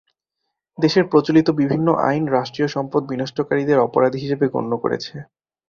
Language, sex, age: Bengali, male, 19-29